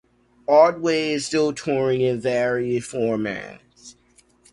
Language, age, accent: English, under 19, United States English